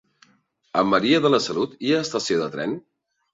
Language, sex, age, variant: Catalan, male, 40-49, Central